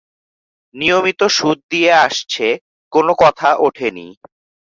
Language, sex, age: Bengali, male, under 19